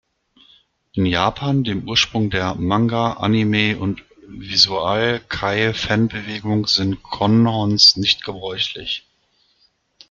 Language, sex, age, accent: German, male, 40-49, Deutschland Deutsch